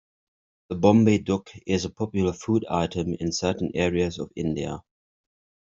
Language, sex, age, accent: English, male, 40-49, England English